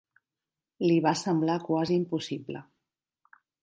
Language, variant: Catalan, Central